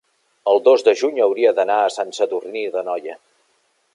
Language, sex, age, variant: Catalan, male, 40-49, Central